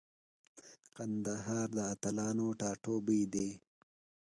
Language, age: Pashto, 19-29